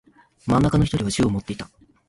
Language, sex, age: Japanese, male, 19-29